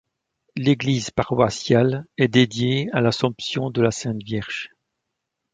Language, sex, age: French, male, 40-49